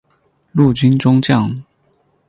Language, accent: Chinese, 出生地：江西省